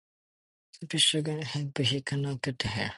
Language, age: English, 19-29